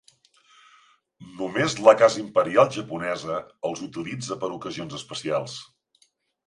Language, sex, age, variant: Catalan, male, 60-69, Central